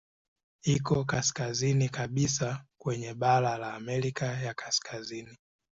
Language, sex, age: Swahili, male, 19-29